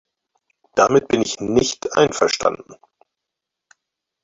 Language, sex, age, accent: German, male, 50-59, Deutschland Deutsch